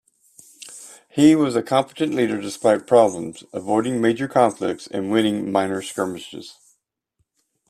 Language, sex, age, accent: English, male, 50-59, United States English